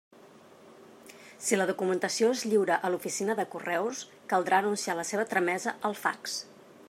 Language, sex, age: Catalan, female, 40-49